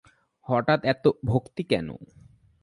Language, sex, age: Bengali, male, 19-29